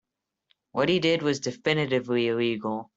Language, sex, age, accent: English, male, under 19, United States English